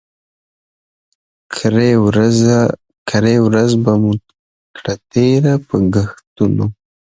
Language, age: Pashto, 19-29